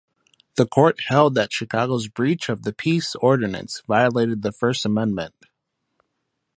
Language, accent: English, United States English